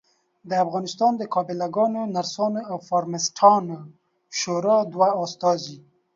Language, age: Pashto, 19-29